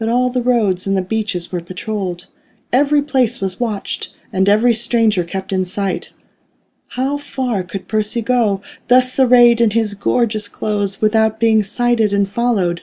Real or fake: real